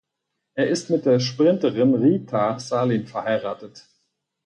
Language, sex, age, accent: German, male, 40-49, Deutschland Deutsch